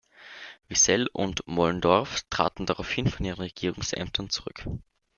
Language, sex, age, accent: German, male, under 19, Österreichisches Deutsch